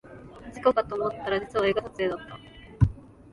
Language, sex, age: Japanese, female, 19-29